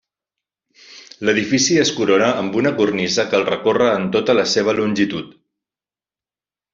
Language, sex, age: Catalan, male, 50-59